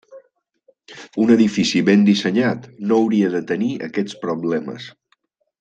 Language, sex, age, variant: Catalan, male, 40-49, Balear